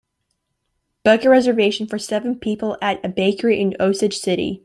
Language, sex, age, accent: English, female, under 19, United States English